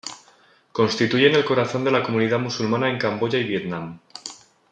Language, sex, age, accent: Spanish, male, 19-29, España: Centro-Sur peninsular (Madrid, Toledo, Castilla-La Mancha)